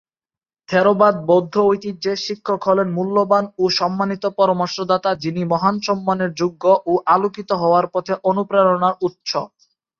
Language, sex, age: Bengali, male, 19-29